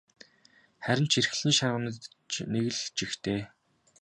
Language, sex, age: Mongolian, male, 19-29